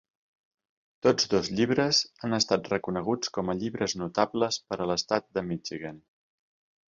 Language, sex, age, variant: Catalan, male, 40-49, Central